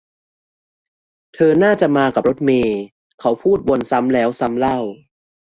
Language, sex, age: Thai, male, 30-39